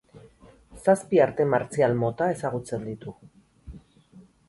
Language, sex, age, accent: Basque, female, 40-49, Erdialdekoa edo Nafarra (Gipuzkoa, Nafarroa)